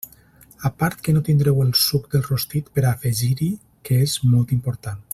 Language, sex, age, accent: Catalan, male, 40-49, valencià